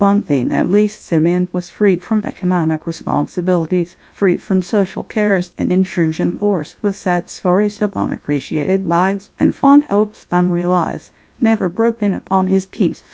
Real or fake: fake